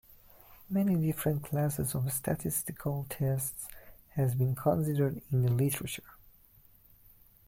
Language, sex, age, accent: English, male, 19-29, United States English